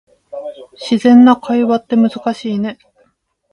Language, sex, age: Japanese, female, 50-59